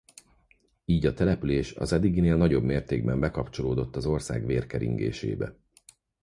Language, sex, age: Hungarian, male, 40-49